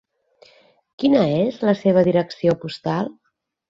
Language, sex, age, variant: Catalan, female, 50-59, Nord-Occidental